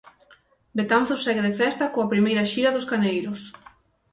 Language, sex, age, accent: Galician, female, 19-29, Oriental (común en zona oriental); Normativo (estándar)